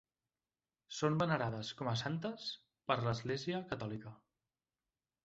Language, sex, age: Catalan, male, 30-39